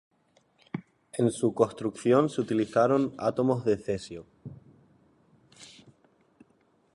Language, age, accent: Spanish, 19-29, España: Islas Canarias